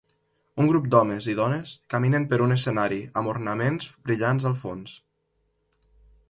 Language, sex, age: Catalan, male, under 19